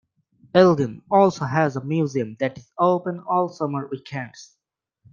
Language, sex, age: English, male, 19-29